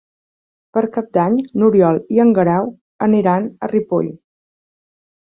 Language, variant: Catalan, Central